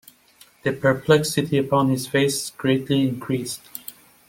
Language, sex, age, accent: English, male, 19-29, United States English